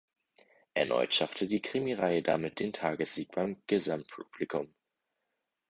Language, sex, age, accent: German, male, 19-29, Deutschland Deutsch